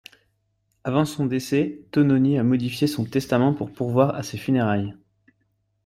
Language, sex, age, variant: French, male, 30-39, Français de métropole